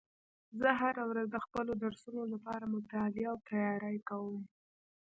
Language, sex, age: Pashto, female, under 19